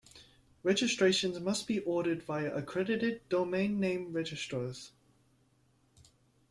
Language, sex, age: English, male, 19-29